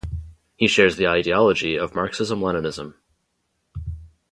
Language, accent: English, United States English